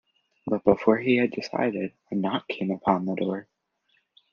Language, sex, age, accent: English, male, under 19, United States English